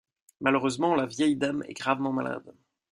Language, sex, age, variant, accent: French, male, 19-29, Français d'Europe, Français de Belgique